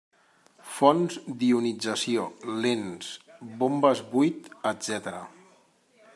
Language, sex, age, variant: Catalan, male, 40-49, Central